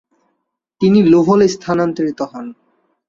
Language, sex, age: Bengali, male, 19-29